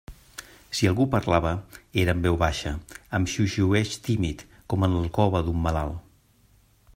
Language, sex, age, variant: Catalan, male, 50-59, Central